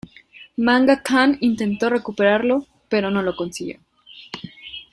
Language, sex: Spanish, female